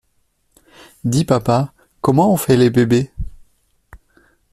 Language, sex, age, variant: French, male, 30-39, Français de métropole